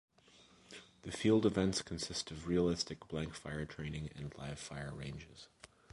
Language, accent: English, United States English